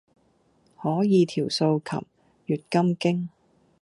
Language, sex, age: Cantonese, female, 40-49